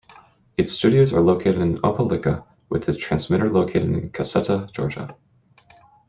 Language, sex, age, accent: English, male, 30-39, United States English